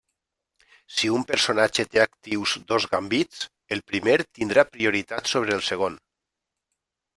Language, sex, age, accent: Catalan, male, 40-49, valencià